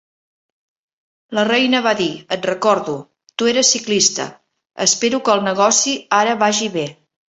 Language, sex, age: Catalan, female, 60-69